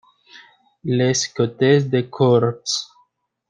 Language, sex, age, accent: Spanish, male, 19-29, América central